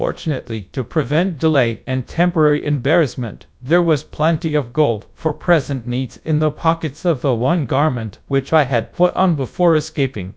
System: TTS, GradTTS